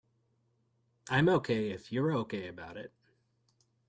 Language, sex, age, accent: English, male, 19-29, United States English